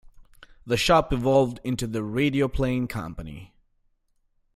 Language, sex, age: English, male, 30-39